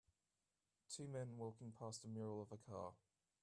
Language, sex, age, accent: English, male, 19-29, England English